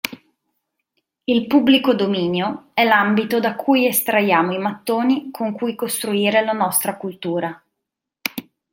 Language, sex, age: Italian, female, 30-39